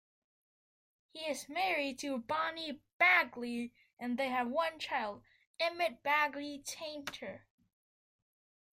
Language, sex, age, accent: English, male, under 19, United States English